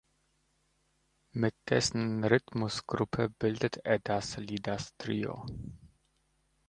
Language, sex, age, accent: German, male, 30-39, Polnisch Deutsch